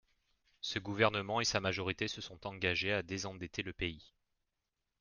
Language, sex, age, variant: French, male, 40-49, Français de métropole